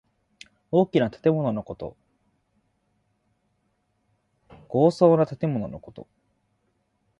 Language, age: Japanese, 19-29